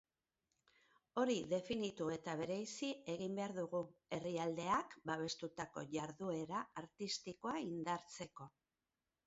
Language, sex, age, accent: Basque, female, 50-59, Erdialdekoa edo Nafarra (Gipuzkoa, Nafarroa)